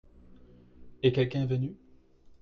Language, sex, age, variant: French, male, 30-39, Français de métropole